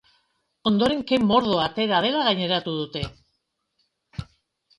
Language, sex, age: Basque, female, 50-59